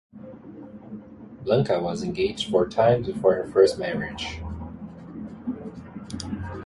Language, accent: English, United States English